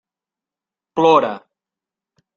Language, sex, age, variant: Catalan, male, 40-49, Central